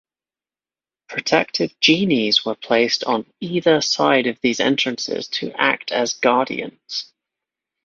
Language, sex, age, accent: English, male, 30-39, England English